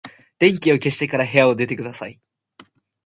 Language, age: Japanese, under 19